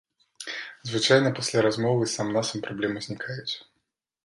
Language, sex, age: Belarusian, male, 19-29